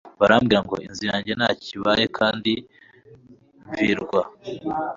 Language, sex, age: Kinyarwanda, male, 19-29